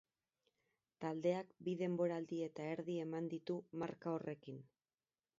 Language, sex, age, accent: Basque, female, 30-39, Erdialdekoa edo Nafarra (Gipuzkoa, Nafarroa)